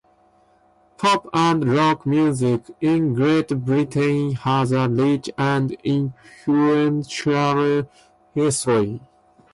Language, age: English, 19-29